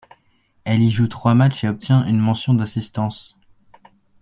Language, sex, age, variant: French, male, under 19, Français de métropole